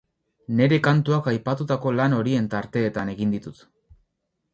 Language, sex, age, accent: Basque, male, 19-29, Mendebalekoa (Araba, Bizkaia, Gipuzkoako mendebaleko herri batzuk)